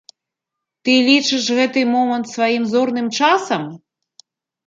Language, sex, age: Belarusian, female, 40-49